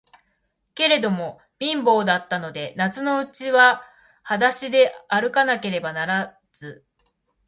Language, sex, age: Japanese, female, 40-49